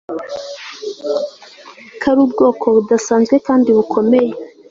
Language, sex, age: Kinyarwanda, female, 19-29